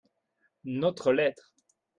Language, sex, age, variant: French, male, 40-49, Français de métropole